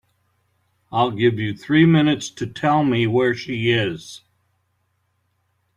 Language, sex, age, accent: English, male, 60-69, United States English